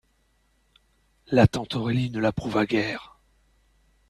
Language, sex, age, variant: French, male, 30-39, Français de métropole